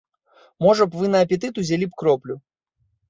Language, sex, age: Belarusian, male, 30-39